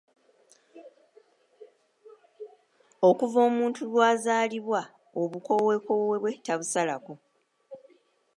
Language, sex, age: Ganda, female, 30-39